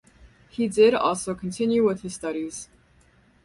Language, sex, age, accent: English, female, 19-29, Canadian English